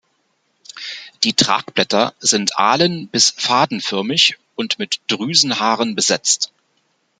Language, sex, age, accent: German, male, 40-49, Deutschland Deutsch